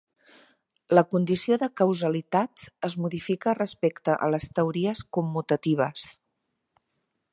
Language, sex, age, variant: Catalan, female, 50-59, Central